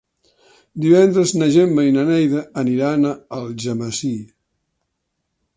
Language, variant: Catalan, Central